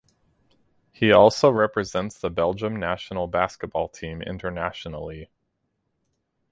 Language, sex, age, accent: English, male, 30-39, United States English